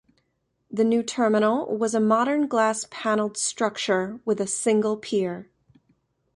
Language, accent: English, United States English